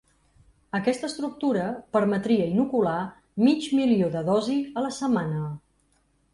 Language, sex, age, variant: Catalan, female, 40-49, Central